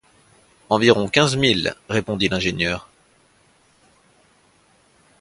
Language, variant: French, Français de métropole